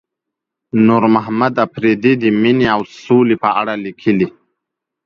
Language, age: Pashto, 30-39